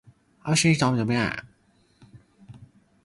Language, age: Cantonese, 19-29